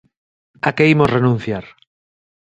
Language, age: Galician, 30-39